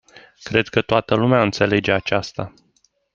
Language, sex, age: Romanian, male, 40-49